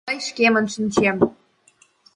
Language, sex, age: Mari, female, 19-29